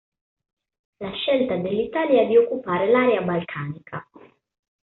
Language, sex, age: Italian, female, 19-29